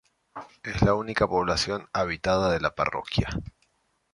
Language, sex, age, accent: Spanish, male, 40-49, Rioplatense: Argentina, Uruguay, este de Bolivia, Paraguay